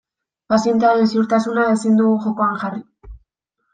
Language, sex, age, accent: Basque, female, 19-29, Mendebalekoa (Araba, Bizkaia, Gipuzkoako mendebaleko herri batzuk)